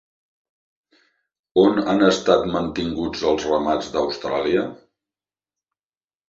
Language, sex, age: Catalan, male, 50-59